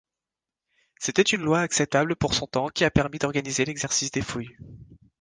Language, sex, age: French, male, 19-29